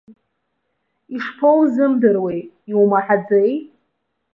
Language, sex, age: Abkhazian, female, 19-29